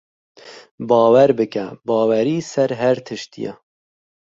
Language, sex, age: Kurdish, male, 30-39